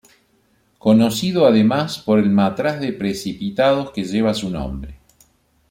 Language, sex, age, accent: Spanish, male, 50-59, Rioplatense: Argentina, Uruguay, este de Bolivia, Paraguay